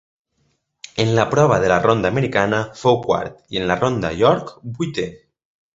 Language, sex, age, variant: Catalan, male, 19-29, Nord-Occidental